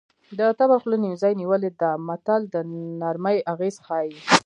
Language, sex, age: Pashto, female, 19-29